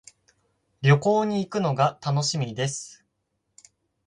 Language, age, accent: Japanese, 19-29, 標準語